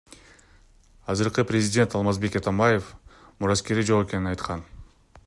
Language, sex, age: Kyrgyz, male, 19-29